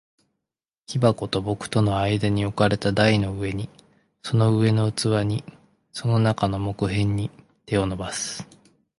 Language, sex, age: Japanese, male, 19-29